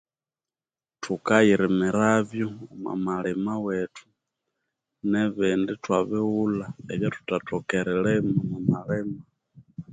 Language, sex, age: Konzo, male, 30-39